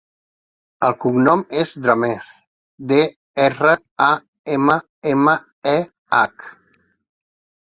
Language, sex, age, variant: Catalan, male, 40-49, Central